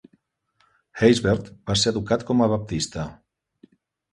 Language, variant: Catalan, Central